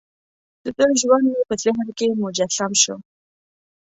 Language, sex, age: Pashto, female, 19-29